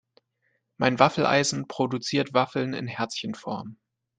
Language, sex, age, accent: German, male, 19-29, Deutschland Deutsch